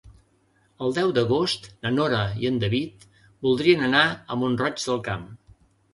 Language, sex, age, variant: Catalan, male, 60-69, Central